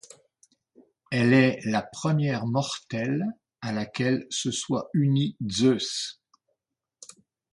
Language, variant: French, Français de métropole